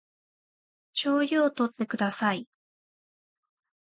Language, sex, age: Japanese, female, 40-49